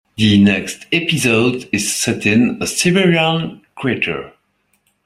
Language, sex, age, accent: English, male, 30-39, Canadian English